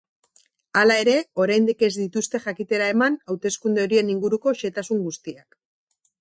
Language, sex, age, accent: Basque, female, 40-49, Mendebalekoa (Araba, Bizkaia, Gipuzkoako mendebaleko herri batzuk)